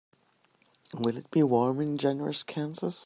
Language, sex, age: English, female, 50-59